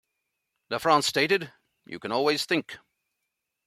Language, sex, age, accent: English, male, 50-59, United States English